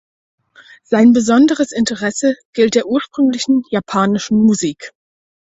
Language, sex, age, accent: German, female, 19-29, Deutschland Deutsch